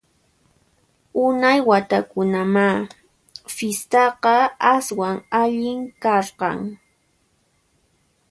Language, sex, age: Puno Quechua, female, 19-29